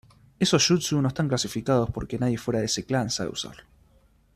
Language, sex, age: Spanish, male, 19-29